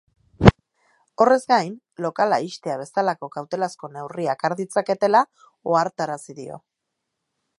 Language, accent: Basque, Erdialdekoa edo Nafarra (Gipuzkoa, Nafarroa)